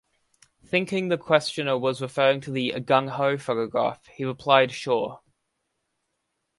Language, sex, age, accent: English, male, under 19, Australian English